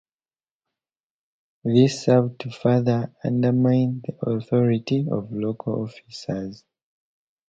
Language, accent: English, England English